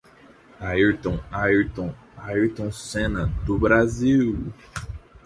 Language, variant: Portuguese, Portuguese (Brasil)